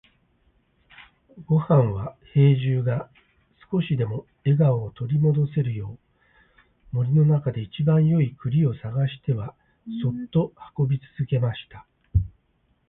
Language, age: Japanese, 60-69